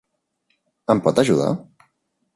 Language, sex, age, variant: Catalan, male, 19-29, Central